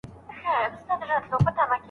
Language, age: Pashto, 30-39